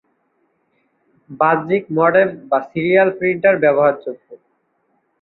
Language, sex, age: Bengali, male, 19-29